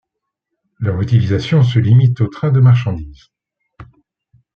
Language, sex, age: French, male, 40-49